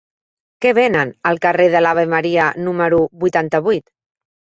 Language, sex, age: Catalan, female, 40-49